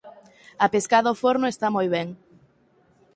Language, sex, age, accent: Galician, female, 19-29, Central (sen gheada)